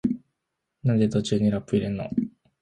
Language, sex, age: Japanese, male, under 19